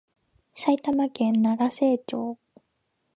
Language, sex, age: Japanese, female, 19-29